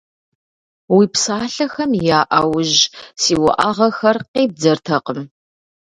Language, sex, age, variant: Kabardian, female, 30-39, Адыгэбзэ (Къэбэрдей, Кирил, псоми зэдай)